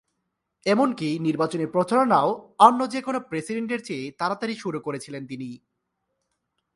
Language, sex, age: Bengali, male, 19-29